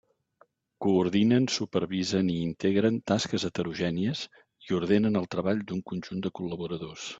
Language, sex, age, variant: Catalan, male, 50-59, Central